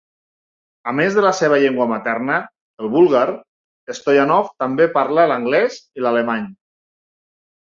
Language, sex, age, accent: Catalan, male, 30-39, Lleidatà